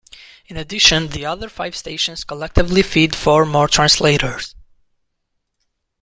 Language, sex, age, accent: English, male, 19-29, United States English